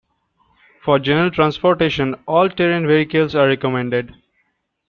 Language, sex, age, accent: English, male, 19-29, India and South Asia (India, Pakistan, Sri Lanka)